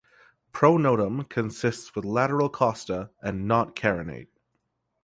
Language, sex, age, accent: English, male, 19-29, Canadian English